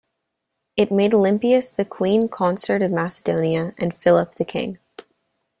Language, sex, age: English, female, under 19